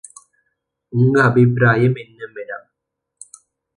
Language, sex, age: Tamil, male, 19-29